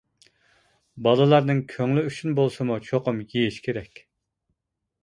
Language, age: Uyghur, 40-49